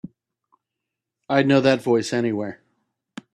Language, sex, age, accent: English, male, 40-49, United States English